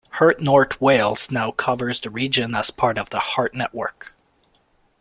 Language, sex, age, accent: English, male, 30-39, Canadian English